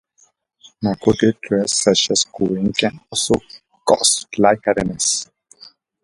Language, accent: English, United States English